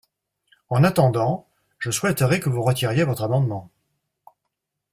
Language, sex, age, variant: French, male, 50-59, Français de métropole